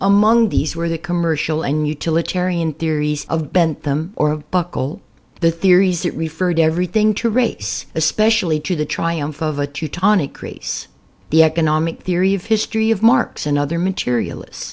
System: none